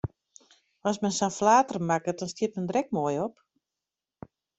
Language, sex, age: Western Frisian, female, 50-59